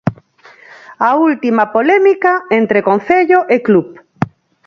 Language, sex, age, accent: Galician, female, 50-59, Normativo (estándar)